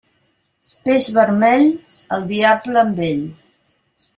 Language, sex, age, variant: Catalan, female, 60-69, Central